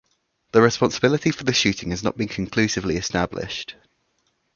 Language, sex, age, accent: English, male, 19-29, England English